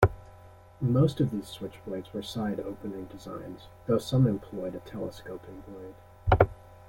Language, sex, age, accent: English, male, 19-29, United States English